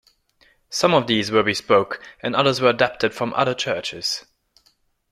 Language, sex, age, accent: English, male, 19-29, England English